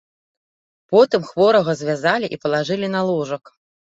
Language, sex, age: Belarusian, female, 30-39